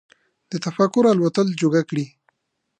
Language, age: Pashto, 19-29